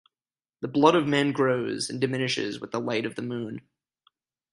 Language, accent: English, United States English